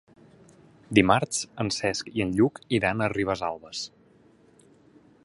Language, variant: Catalan, Central